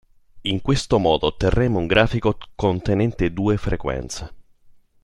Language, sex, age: Italian, male, 19-29